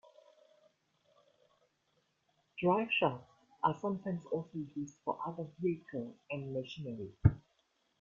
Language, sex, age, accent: English, male, 19-29, Southern African (South Africa, Zimbabwe, Namibia)